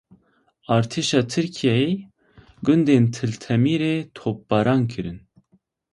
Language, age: Kurdish, 19-29